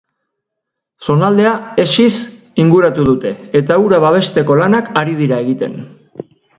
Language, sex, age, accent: Basque, male, 40-49, Erdialdekoa edo Nafarra (Gipuzkoa, Nafarroa)